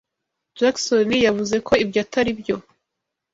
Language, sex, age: Kinyarwanda, female, 19-29